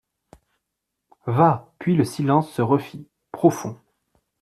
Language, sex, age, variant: French, male, 19-29, Français de métropole